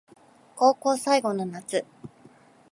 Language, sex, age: Japanese, female, 30-39